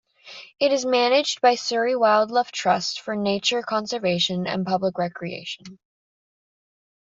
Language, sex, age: English, female, under 19